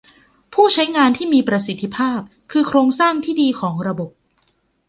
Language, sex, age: Thai, female, 19-29